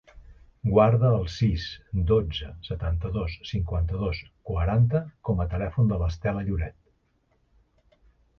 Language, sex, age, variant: Catalan, male, 50-59, Central